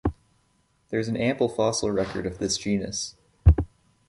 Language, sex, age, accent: English, male, 19-29, Canadian English